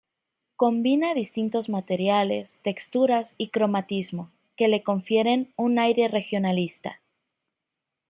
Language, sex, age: Spanish, female, 19-29